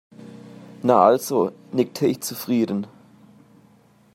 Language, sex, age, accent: German, male, 19-29, Deutschland Deutsch